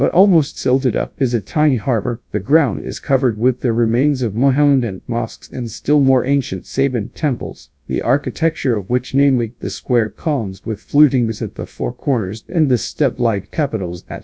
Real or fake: fake